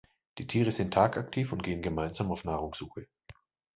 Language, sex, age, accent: German, male, 30-39, Deutschland Deutsch